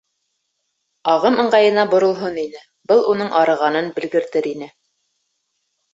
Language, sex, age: Bashkir, male, under 19